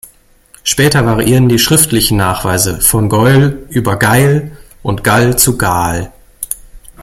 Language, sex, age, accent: German, male, 40-49, Deutschland Deutsch